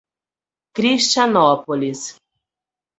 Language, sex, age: Portuguese, female, 40-49